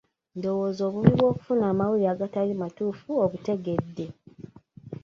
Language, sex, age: Ganda, female, 30-39